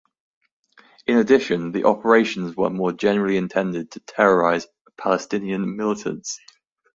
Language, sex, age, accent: English, male, 19-29, England English